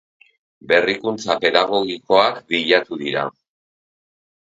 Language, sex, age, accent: Basque, male, 50-59, Erdialdekoa edo Nafarra (Gipuzkoa, Nafarroa)